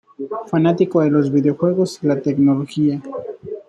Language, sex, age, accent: Spanish, male, 19-29, México